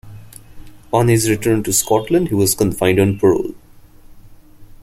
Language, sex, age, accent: English, male, 19-29, India and South Asia (India, Pakistan, Sri Lanka)